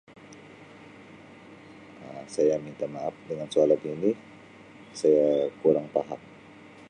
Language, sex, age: Sabah Malay, male, 40-49